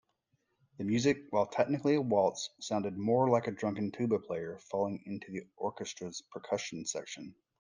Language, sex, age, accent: English, male, 40-49, United States English